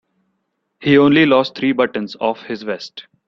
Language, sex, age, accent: English, male, 19-29, India and South Asia (India, Pakistan, Sri Lanka)